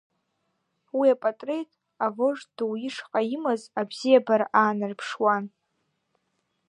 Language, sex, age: Abkhazian, female, under 19